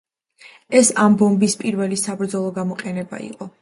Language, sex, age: Georgian, female, 19-29